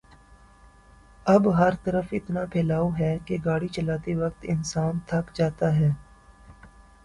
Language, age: Urdu, 19-29